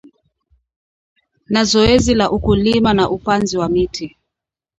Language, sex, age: Swahili, female, 30-39